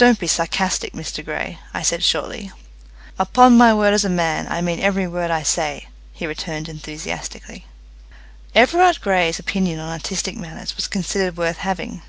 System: none